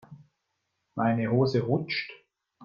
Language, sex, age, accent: German, male, 50-59, Schweizerdeutsch